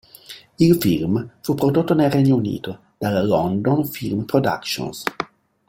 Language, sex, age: Italian, male, 50-59